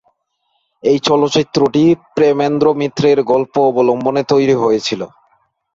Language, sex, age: Bengali, male, 19-29